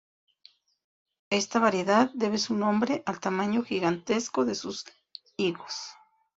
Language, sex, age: Spanish, female, 40-49